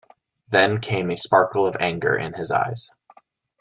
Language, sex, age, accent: English, male, 19-29, United States English